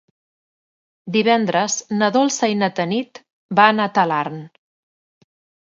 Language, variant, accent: Catalan, Central, central